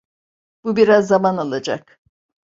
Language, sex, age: Turkish, female, 70-79